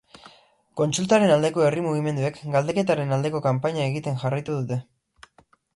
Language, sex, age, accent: Basque, male, 19-29, Erdialdekoa edo Nafarra (Gipuzkoa, Nafarroa)